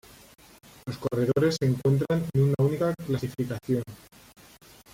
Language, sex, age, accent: Spanish, male, 40-49, España: Centro-Sur peninsular (Madrid, Toledo, Castilla-La Mancha)